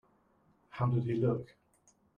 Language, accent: English, England English